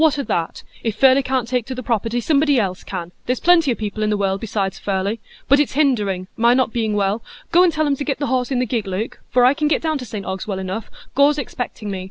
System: none